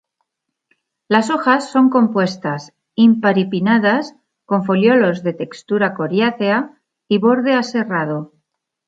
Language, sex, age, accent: Spanish, female, 50-59, España: Centro-Sur peninsular (Madrid, Toledo, Castilla-La Mancha)